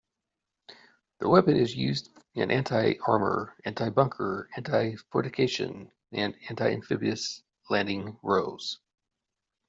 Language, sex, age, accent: English, male, 40-49, United States English